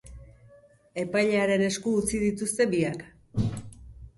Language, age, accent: Basque, 40-49, Erdialdekoa edo Nafarra (Gipuzkoa, Nafarroa)